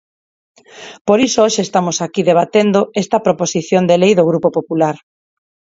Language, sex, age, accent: Galician, female, 40-49, Neofalante